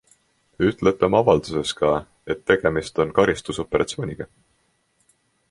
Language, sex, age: Estonian, male, 19-29